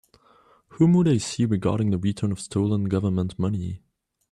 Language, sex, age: English, male, 19-29